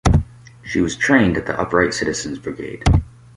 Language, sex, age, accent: English, male, 19-29, United States English